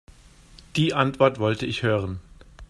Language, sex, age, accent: German, male, 40-49, Deutschland Deutsch